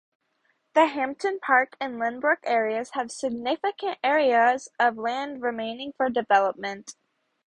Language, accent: English, United States English